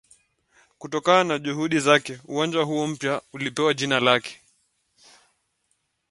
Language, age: English, 19-29